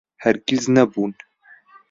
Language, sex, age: Central Kurdish, male, under 19